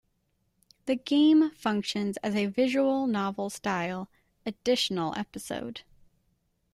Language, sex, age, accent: English, female, 19-29, United States English